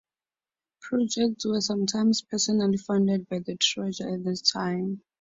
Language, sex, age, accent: English, female, 19-29, Southern African (South Africa, Zimbabwe, Namibia)